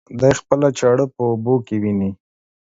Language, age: Pashto, 30-39